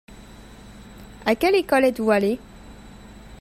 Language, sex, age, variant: French, female, 19-29, Français de métropole